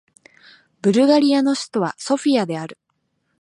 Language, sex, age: Japanese, female, 19-29